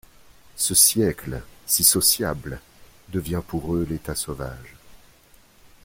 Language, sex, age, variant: French, male, 40-49, Français de métropole